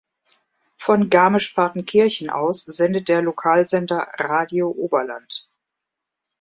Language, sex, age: German, female, 50-59